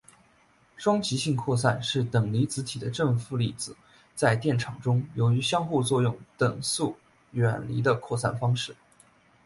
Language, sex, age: Chinese, male, 19-29